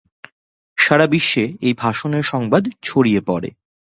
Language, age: Bengali, 19-29